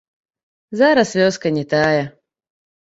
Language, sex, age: Belarusian, female, 30-39